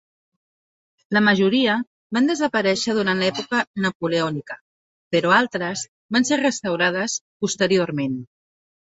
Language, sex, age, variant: Catalan, female, 50-59, Central